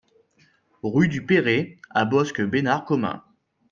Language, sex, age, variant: French, male, 30-39, Français de métropole